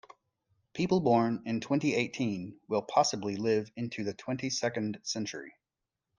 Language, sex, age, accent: English, male, 40-49, United States English